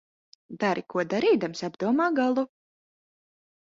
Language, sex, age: Latvian, female, 30-39